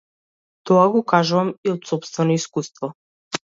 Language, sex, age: Macedonian, female, 30-39